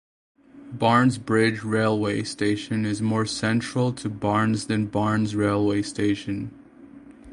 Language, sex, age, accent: English, male, 19-29, United States English